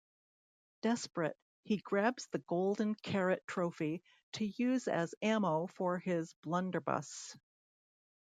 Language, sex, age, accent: English, female, 60-69, United States English